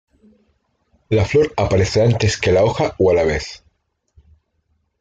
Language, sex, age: Spanish, male, 40-49